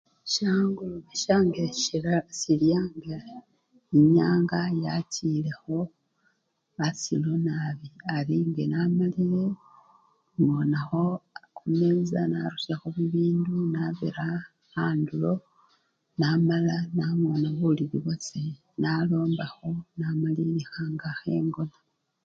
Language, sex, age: Luyia, female, 30-39